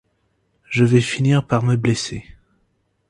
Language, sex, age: French, male, 19-29